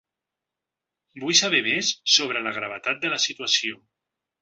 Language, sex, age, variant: Catalan, male, 40-49, Central